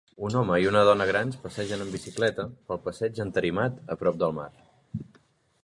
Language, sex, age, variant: Catalan, male, 30-39, Central